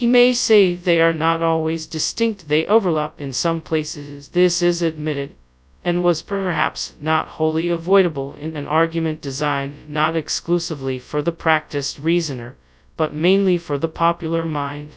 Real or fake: fake